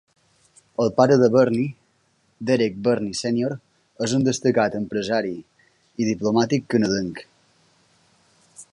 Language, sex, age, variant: Catalan, male, 19-29, Balear